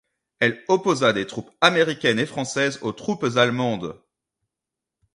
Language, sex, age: French, male, 30-39